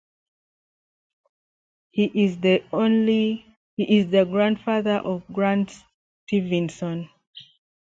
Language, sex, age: English, female, 30-39